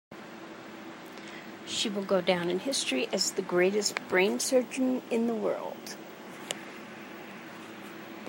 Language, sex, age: English, female, 60-69